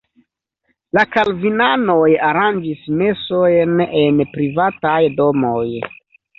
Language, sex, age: Esperanto, male, 30-39